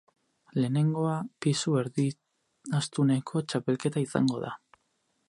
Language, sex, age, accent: Basque, male, 19-29, Erdialdekoa edo Nafarra (Gipuzkoa, Nafarroa)